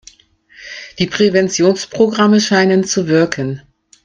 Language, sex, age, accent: German, female, 50-59, Deutschland Deutsch